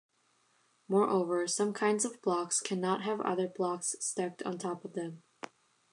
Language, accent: English, United States English